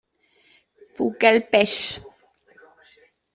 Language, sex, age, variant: French, female, 60-69, Français des départements et régions d'outre-mer